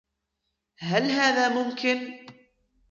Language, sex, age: Arabic, male, 19-29